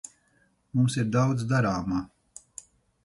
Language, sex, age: Latvian, male, 50-59